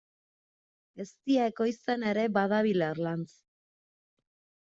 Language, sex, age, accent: Basque, female, 30-39, Erdialdekoa edo Nafarra (Gipuzkoa, Nafarroa)